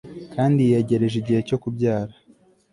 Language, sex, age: Kinyarwanda, male, 19-29